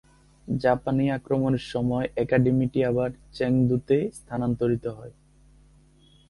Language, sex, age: Bengali, male, 19-29